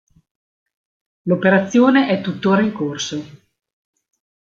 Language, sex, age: Italian, female, 50-59